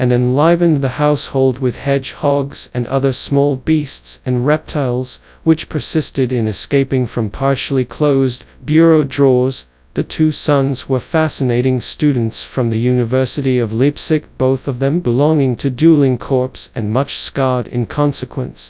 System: TTS, FastPitch